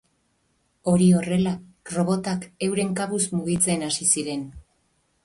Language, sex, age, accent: Basque, female, 50-59, Mendebalekoa (Araba, Bizkaia, Gipuzkoako mendebaleko herri batzuk)